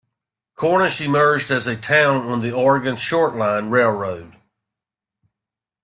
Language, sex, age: English, male, 50-59